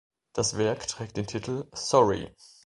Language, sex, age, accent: German, male, 40-49, Deutschland Deutsch